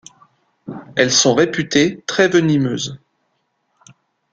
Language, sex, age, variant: French, male, 40-49, Français de métropole